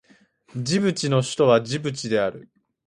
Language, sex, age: Japanese, male, under 19